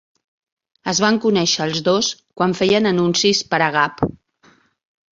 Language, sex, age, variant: Catalan, female, 50-59, Central